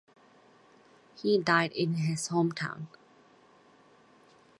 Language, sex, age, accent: English, female, 30-39, Canadian English